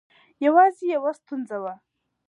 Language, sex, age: Pashto, female, 19-29